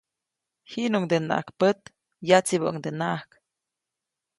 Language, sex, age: Copainalá Zoque, female, 19-29